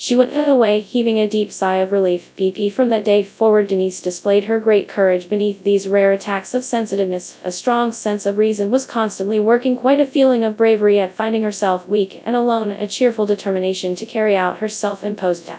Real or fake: fake